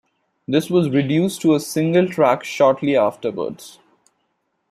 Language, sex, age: English, male, 19-29